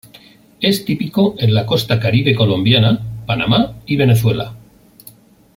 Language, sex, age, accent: Spanish, male, 50-59, España: Norte peninsular (Asturias, Castilla y León, Cantabria, País Vasco, Navarra, Aragón, La Rioja, Guadalajara, Cuenca)